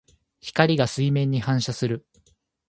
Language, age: Japanese, 19-29